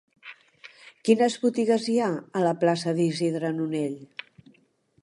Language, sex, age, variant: Catalan, female, 50-59, Central